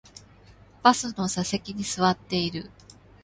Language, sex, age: Japanese, female, 30-39